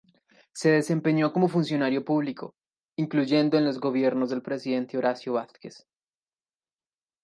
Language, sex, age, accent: Spanish, male, 19-29, Andino-Pacífico: Colombia, Perú, Ecuador, oeste de Bolivia y Venezuela andina